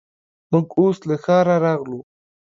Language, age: Pashto, 19-29